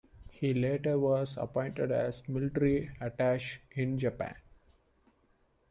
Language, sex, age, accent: English, male, 19-29, India and South Asia (India, Pakistan, Sri Lanka)